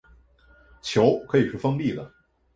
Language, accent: Chinese, 出生地：北京市